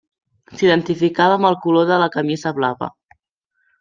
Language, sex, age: Catalan, male, under 19